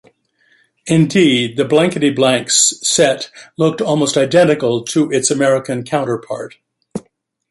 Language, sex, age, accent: English, male, 80-89, United States English